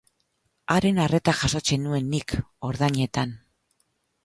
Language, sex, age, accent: Basque, female, 50-59, Mendebalekoa (Araba, Bizkaia, Gipuzkoako mendebaleko herri batzuk)